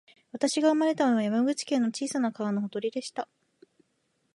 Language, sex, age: Japanese, female, 19-29